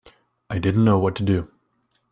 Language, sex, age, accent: English, male, 19-29, United States English